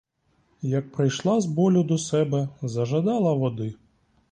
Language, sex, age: Ukrainian, male, 30-39